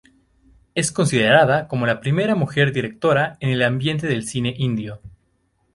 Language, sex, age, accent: Spanish, male, 19-29, México